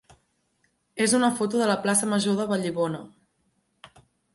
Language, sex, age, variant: Catalan, female, 19-29, Central